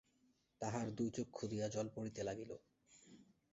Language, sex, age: Bengali, male, 19-29